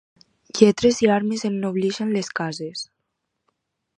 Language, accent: Catalan, valencià